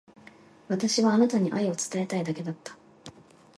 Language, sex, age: Japanese, female, 19-29